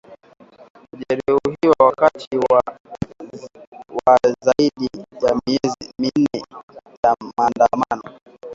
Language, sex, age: Swahili, male, 19-29